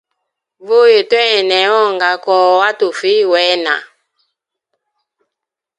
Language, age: Hemba, 19-29